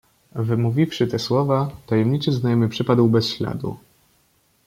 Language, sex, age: Polish, male, 19-29